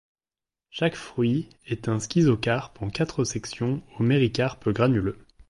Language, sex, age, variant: French, male, 19-29, Français de métropole